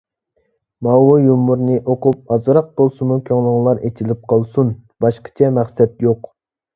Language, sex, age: Uyghur, male, 19-29